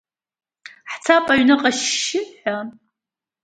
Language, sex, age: Abkhazian, female, 30-39